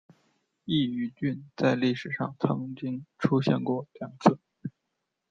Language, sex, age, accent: Chinese, male, 19-29, 出生地：河北省